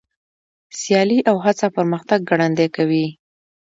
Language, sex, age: Pashto, female, 19-29